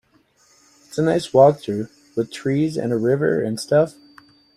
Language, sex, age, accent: English, male, 30-39, Canadian English